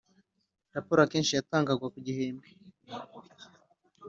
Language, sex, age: Kinyarwanda, male, 30-39